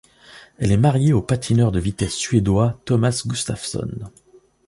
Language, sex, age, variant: French, male, 30-39, Français de métropole